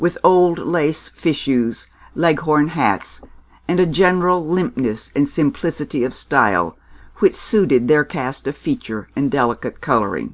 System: none